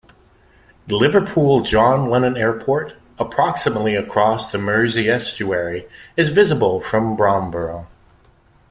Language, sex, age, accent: English, male, 50-59, United States English